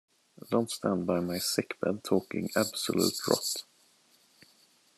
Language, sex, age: English, male, 30-39